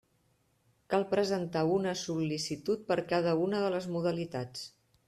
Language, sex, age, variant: Catalan, female, 50-59, Central